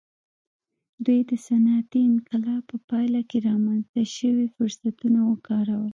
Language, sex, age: Pashto, female, 19-29